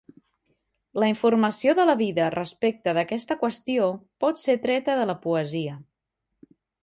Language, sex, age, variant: Catalan, female, 30-39, Central